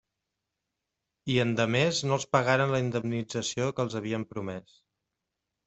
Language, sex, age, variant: Catalan, male, 30-39, Central